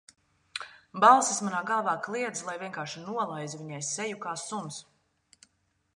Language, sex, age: Latvian, female, 30-39